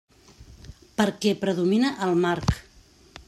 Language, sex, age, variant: Catalan, female, 50-59, Central